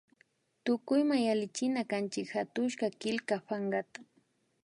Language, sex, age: Imbabura Highland Quichua, female, 30-39